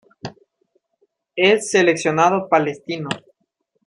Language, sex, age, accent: Spanish, male, 19-29, Andino-Pacífico: Colombia, Perú, Ecuador, oeste de Bolivia y Venezuela andina